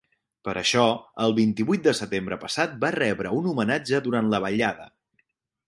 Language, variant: Catalan, Central